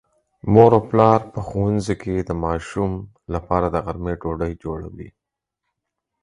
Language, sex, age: Pashto, male, 40-49